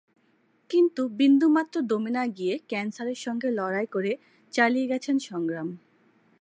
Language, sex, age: Bengali, male, 30-39